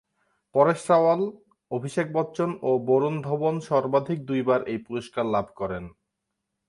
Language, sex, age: Bengali, male, 19-29